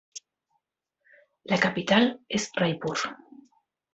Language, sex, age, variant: Catalan, female, 50-59, Central